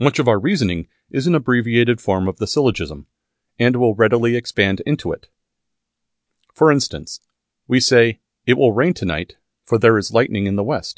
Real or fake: real